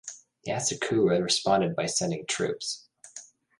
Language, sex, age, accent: English, male, 30-39, United States English